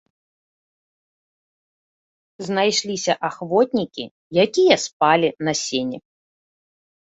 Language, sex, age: Belarusian, female, 30-39